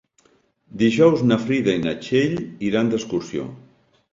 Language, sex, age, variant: Catalan, male, 60-69, Central